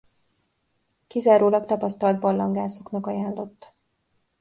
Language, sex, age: Hungarian, female, 19-29